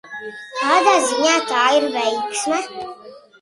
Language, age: Latvian, 60-69